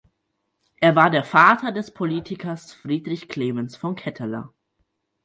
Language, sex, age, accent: German, male, under 19, Deutschland Deutsch